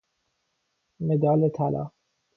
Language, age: Persian, 40-49